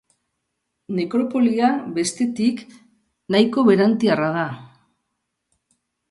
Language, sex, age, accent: Basque, female, 60-69, Erdialdekoa edo Nafarra (Gipuzkoa, Nafarroa)